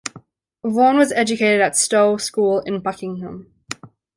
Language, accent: English, Australian English